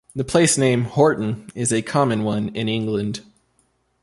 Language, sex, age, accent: English, male, 19-29, United States English